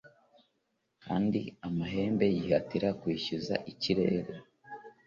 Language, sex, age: Kinyarwanda, male, under 19